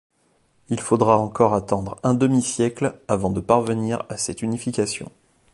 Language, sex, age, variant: French, male, 30-39, Français de métropole